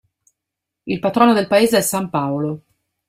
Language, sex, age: Italian, female, 40-49